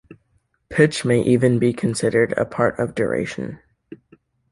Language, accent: English, United States English